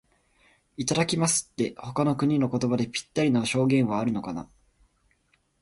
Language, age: Japanese, 19-29